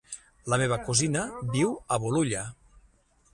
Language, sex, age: Catalan, male, 40-49